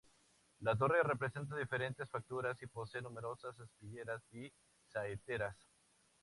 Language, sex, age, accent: Spanish, male, 19-29, México